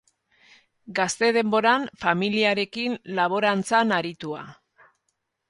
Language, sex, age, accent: Basque, female, 50-59, Erdialdekoa edo Nafarra (Gipuzkoa, Nafarroa)